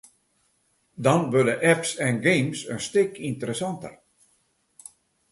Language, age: Western Frisian, 70-79